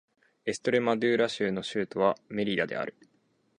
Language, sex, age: Japanese, male, 19-29